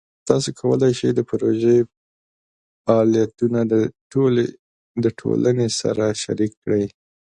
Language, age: Pashto, 19-29